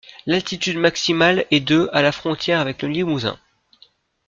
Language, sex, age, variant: French, female, 19-29, Français de métropole